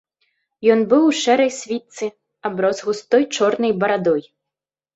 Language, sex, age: Belarusian, female, 19-29